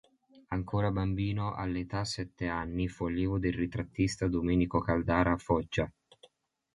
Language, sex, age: Italian, male, 19-29